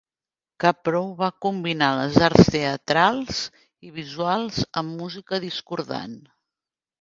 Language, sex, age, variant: Catalan, female, 50-59, Central